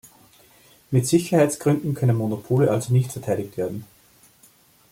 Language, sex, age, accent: German, male, 30-39, Österreichisches Deutsch